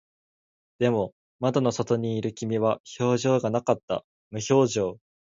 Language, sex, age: Japanese, male, 19-29